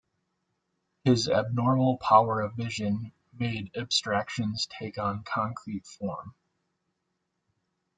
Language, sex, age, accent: English, male, 30-39, United States English